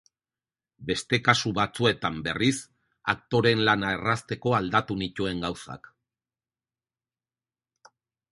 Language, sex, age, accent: Basque, male, 40-49, Erdialdekoa edo Nafarra (Gipuzkoa, Nafarroa)